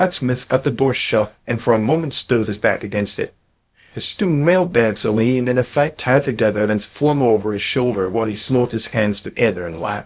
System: TTS, VITS